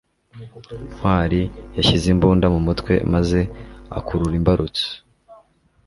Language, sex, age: Kinyarwanda, male, 19-29